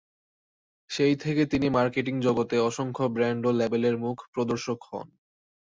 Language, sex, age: Bengali, male, 19-29